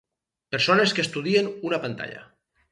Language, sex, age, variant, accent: Catalan, male, 50-59, Valencià meridional, valencià